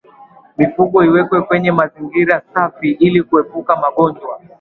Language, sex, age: Swahili, male, 19-29